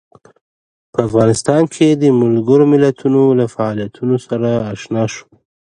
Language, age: Pashto, 19-29